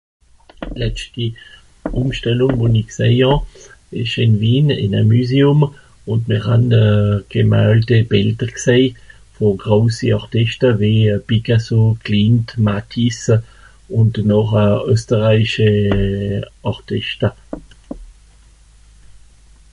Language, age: Swiss German, 50-59